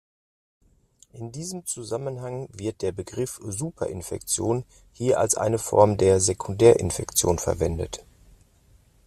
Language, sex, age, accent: German, male, 40-49, Deutschland Deutsch